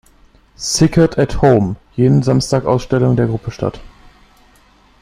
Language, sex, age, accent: German, male, under 19, Deutschland Deutsch